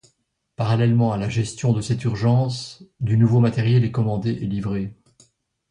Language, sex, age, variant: French, male, 60-69, Français de métropole